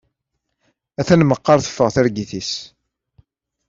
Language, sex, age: Kabyle, male, 30-39